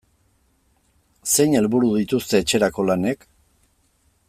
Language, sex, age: Basque, male, 50-59